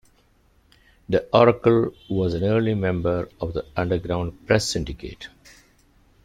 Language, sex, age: English, male, 50-59